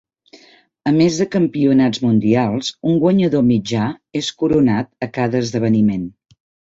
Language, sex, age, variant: Catalan, female, 60-69, Central